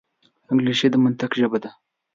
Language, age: Pashto, 19-29